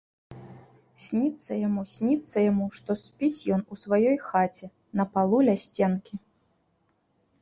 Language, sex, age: Belarusian, female, 30-39